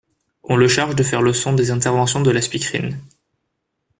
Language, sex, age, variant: French, male, 19-29, Français de métropole